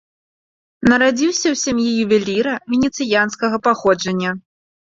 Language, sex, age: Belarusian, female, 19-29